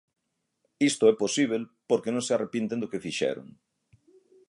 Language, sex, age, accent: Galician, male, 40-49, Normativo (estándar)